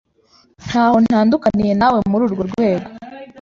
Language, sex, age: Kinyarwanda, female, 19-29